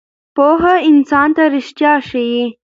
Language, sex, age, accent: Pashto, female, under 19, کندهاری لهجه